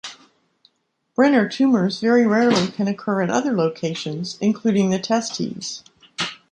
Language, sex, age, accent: English, female, 60-69, United States English